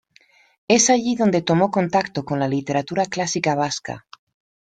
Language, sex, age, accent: Spanish, female, 30-39, España: Centro-Sur peninsular (Madrid, Toledo, Castilla-La Mancha)